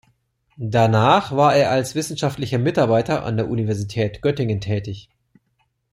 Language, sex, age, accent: German, male, 40-49, Deutschland Deutsch